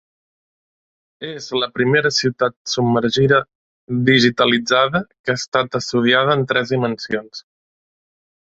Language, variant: Catalan, Central